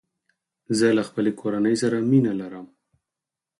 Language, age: Pashto, 30-39